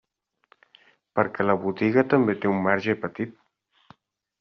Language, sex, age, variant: Catalan, male, 40-49, Central